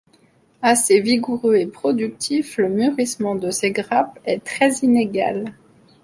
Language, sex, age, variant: French, female, 30-39, Français de métropole